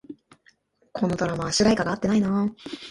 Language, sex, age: Japanese, male, 19-29